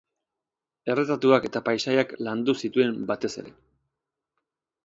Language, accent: Basque, Erdialdekoa edo Nafarra (Gipuzkoa, Nafarroa)